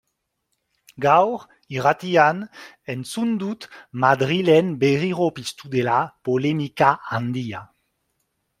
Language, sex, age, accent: Basque, male, 40-49, Nafar-lapurtarra edo Zuberotarra (Lapurdi, Nafarroa Beherea, Zuberoa)